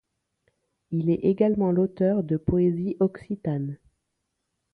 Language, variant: French, Français de métropole